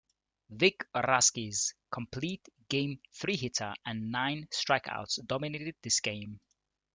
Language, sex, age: English, male, 30-39